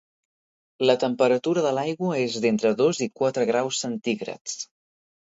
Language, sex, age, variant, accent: Catalan, male, 19-29, Central, central